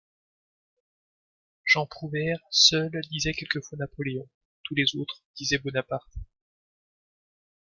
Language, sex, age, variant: French, male, 30-39, Français de métropole